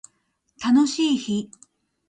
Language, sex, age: Japanese, female, 30-39